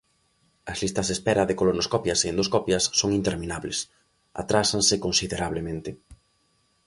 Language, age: Galician, 19-29